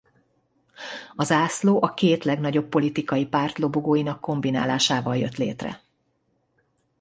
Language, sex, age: Hungarian, female, 50-59